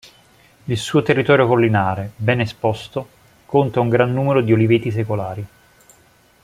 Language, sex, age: Italian, male, 40-49